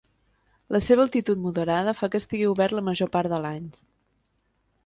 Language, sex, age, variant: Catalan, female, 19-29, Septentrional